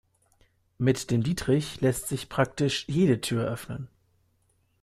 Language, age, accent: German, 19-29, Deutschland Deutsch